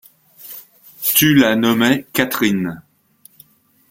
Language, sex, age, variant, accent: French, male, 60-69, Français d'Amérique du Nord, Français du Canada